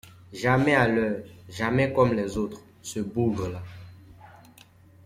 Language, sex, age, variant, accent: French, male, 19-29, Français d'Afrique subsaharienne et des îles africaines, Français de Côte d’Ivoire